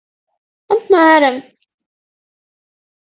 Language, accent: Latvian, Kurzeme